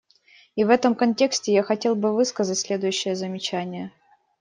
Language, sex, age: Russian, female, 19-29